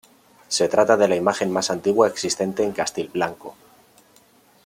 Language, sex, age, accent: Spanish, male, 30-39, España: Norte peninsular (Asturias, Castilla y León, Cantabria, País Vasco, Navarra, Aragón, La Rioja, Guadalajara, Cuenca)